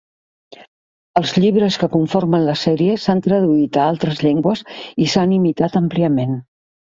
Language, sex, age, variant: Catalan, female, 70-79, Central